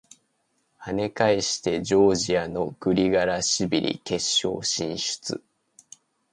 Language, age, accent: Japanese, 19-29, 標準語